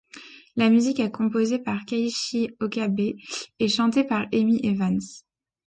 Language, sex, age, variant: French, female, 30-39, Français de métropole